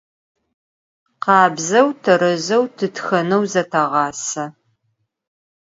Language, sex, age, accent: Adyghe, female, 40-49, Кıэмгуй (Çemguy)